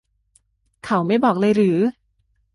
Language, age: Thai, 19-29